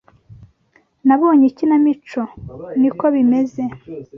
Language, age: Kinyarwanda, 19-29